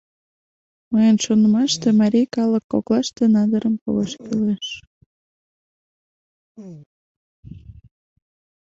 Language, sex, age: Mari, female, 19-29